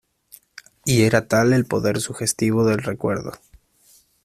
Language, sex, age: Spanish, male, 19-29